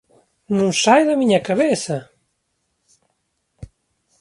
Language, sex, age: Galician, male, 40-49